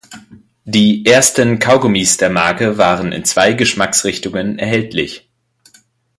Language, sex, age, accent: German, male, 19-29, Deutschland Deutsch